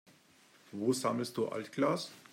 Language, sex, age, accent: German, male, 50-59, Deutschland Deutsch